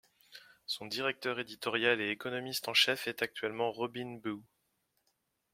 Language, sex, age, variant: French, male, 19-29, Français de métropole